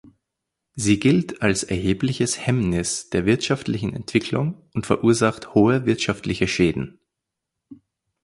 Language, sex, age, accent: German, male, 19-29, Österreichisches Deutsch